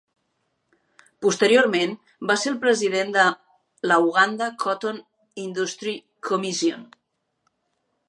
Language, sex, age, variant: Catalan, female, 40-49, Central